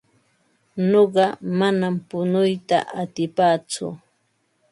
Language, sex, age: Ambo-Pasco Quechua, female, 60-69